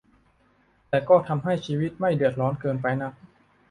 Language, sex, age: Thai, male, 19-29